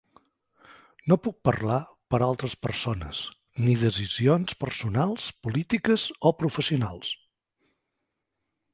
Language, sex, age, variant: Catalan, male, 40-49, Central